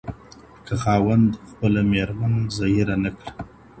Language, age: Pashto, 40-49